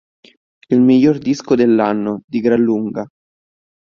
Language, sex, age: Italian, male, 19-29